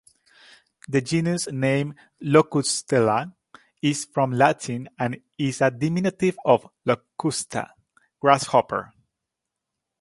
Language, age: English, 19-29